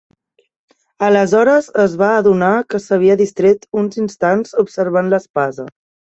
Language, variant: Catalan, Central